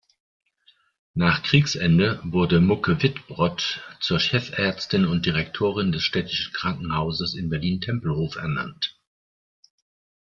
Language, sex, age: German, male, 60-69